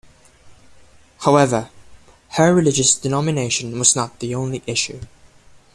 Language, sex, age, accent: English, male, 19-29, Filipino